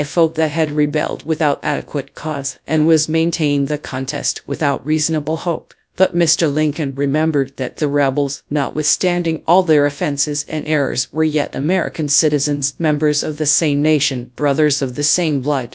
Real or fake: fake